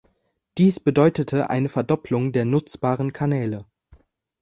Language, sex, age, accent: German, male, under 19, Deutschland Deutsch